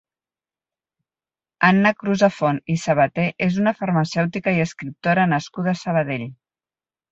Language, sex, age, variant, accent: Catalan, female, 40-49, Central, tarragoní